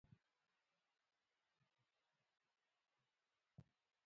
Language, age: Pashto, 19-29